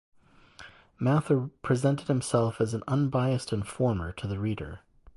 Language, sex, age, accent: English, male, 40-49, United States English